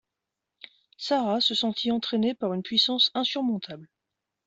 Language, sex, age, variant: French, female, 30-39, Français de métropole